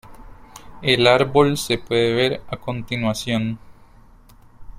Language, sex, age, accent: Spanish, male, 30-39, Andino-Pacífico: Colombia, Perú, Ecuador, oeste de Bolivia y Venezuela andina